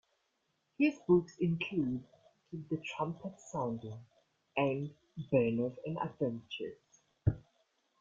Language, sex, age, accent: English, male, 19-29, Southern African (South Africa, Zimbabwe, Namibia)